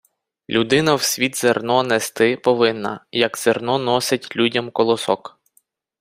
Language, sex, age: Ukrainian, male, 30-39